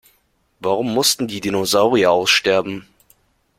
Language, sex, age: German, male, 19-29